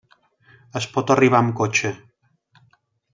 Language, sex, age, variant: Catalan, male, 30-39, Central